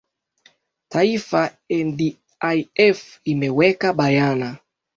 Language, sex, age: Swahili, male, 19-29